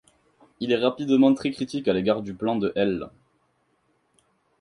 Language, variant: French, Français de métropole